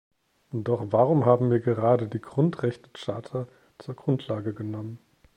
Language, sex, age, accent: German, male, 30-39, Deutschland Deutsch